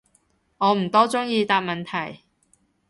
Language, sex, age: Cantonese, female, 30-39